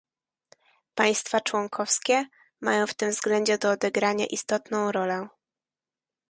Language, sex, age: Polish, female, 19-29